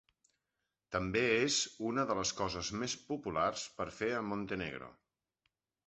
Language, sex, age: Catalan, male, 50-59